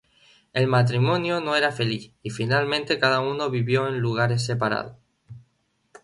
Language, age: Spanish, 19-29